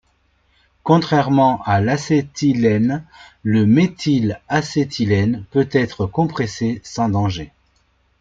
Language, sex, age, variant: French, male, 40-49, Français de métropole